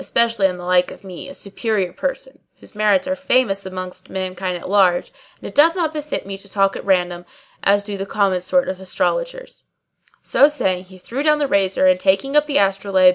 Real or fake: real